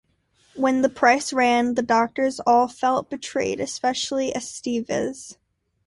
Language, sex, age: English, female, under 19